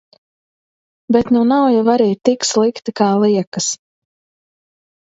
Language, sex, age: Latvian, female, 30-39